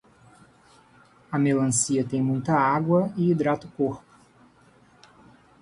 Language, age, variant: Portuguese, 30-39, Portuguese (Brasil)